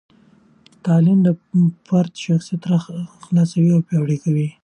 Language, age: Pashto, 19-29